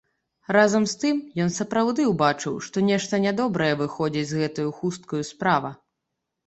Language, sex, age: Belarusian, female, 30-39